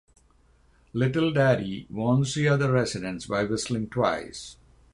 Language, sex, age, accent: English, male, 50-59, United States English; England English